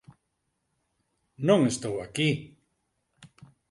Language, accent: Galician, Central (gheada); Normativo (estándar)